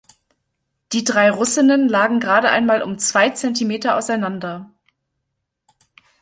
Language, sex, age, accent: German, female, 19-29, Deutschland Deutsch